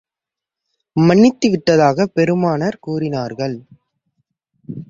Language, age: Tamil, 19-29